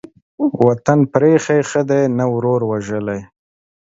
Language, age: Pashto, 30-39